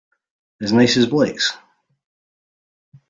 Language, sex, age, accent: English, male, 19-29, Scottish English